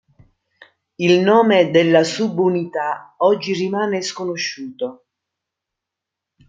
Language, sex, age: Italian, female, 50-59